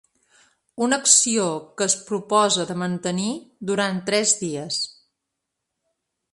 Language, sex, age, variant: Catalan, female, 40-49, Central